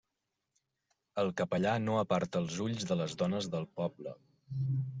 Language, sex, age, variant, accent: Catalan, male, 30-39, Central, central